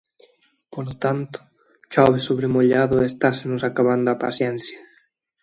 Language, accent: Galician, Atlántico (seseo e gheada)